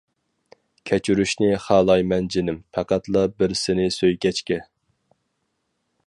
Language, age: Uyghur, 19-29